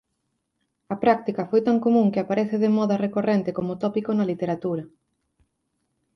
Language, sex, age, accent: Galician, female, 30-39, Atlántico (seseo e gheada)